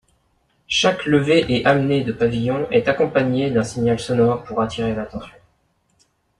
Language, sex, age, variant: French, male, 30-39, Français de métropole